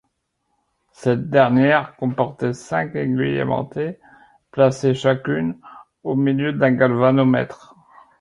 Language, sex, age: French, male, 60-69